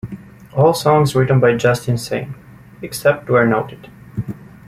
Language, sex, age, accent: English, male, 19-29, United States English